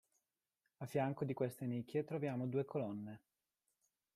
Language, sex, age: Italian, male, 30-39